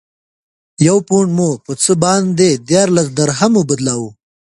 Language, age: Pashto, 19-29